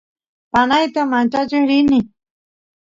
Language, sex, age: Santiago del Estero Quichua, female, 50-59